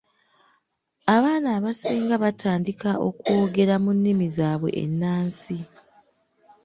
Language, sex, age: Ganda, female, 19-29